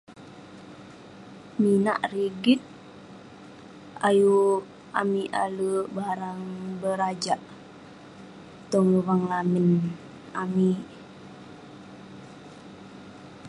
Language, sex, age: Western Penan, female, under 19